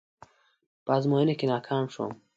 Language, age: Pashto, under 19